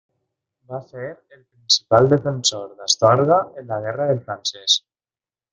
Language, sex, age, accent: Catalan, male, 19-29, valencià